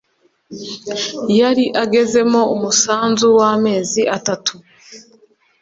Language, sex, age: Kinyarwanda, female, 30-39